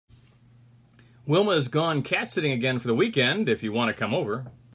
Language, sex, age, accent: English, male, 60-69, United States English